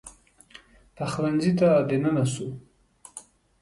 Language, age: Pashto, 19-29